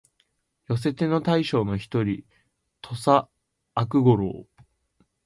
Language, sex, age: Japanese, male, 19-29